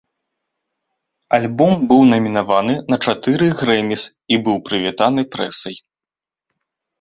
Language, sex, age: Belarusian, male, under 19